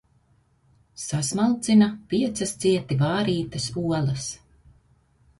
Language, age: Latvian, 30-39